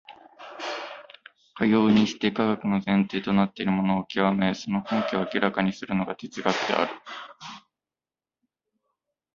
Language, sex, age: Japanese, male, 19-29